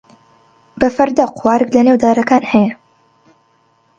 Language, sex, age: Central Kurdish, female, under 19